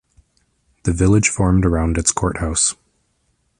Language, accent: English, United States English